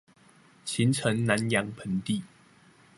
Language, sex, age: Chinese, male, 19-29